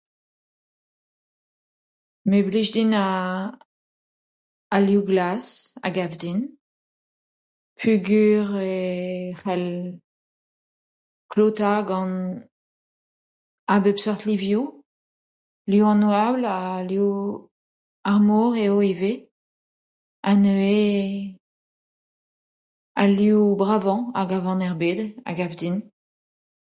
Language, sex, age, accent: Breton, female, 50-59, Leoneg